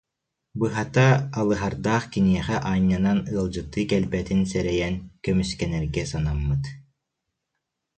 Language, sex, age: Yakut, male, 19-29